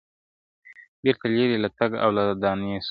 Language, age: Pashto, 19-29